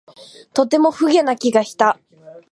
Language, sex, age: Japanese, female, 19-29